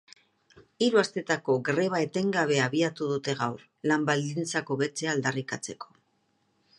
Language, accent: Basque, Erdialdekoa edo Nafarra (Gipuzkoa, Nafarroa)